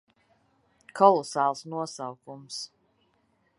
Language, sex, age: Latvian, female, 50-59